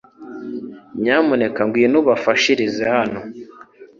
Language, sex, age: Kinyarwanda, male, 19-29